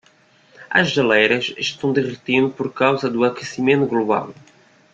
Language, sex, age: Portuguese, male, 30-39